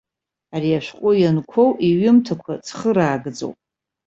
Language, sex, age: Abkhazian, female, 40-49